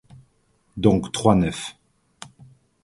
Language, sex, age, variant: French, male, 40-49, Français de métropole